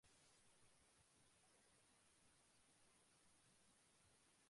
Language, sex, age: Bengali, male, 19-29